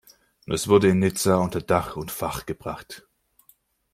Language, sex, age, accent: German, male, 19-29, Deutschland Deutsch